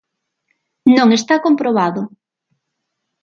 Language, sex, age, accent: Galician, female, 40-49, Atlántico (seseo e gheada); Normativo (estándar)